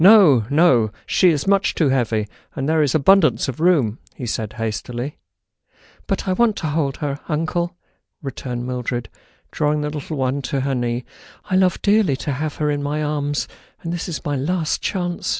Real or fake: real